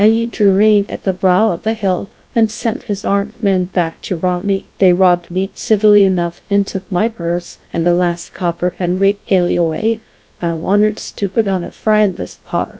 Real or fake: fake